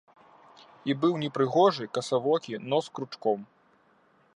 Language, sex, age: Belarusian, male, 19-29